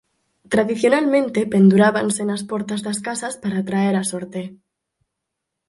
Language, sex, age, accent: Galician, female, 19-29, Normativo (estándar)